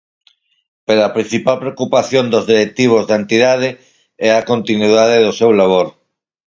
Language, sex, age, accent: Galician, male, 40-49, Normativo (estándar)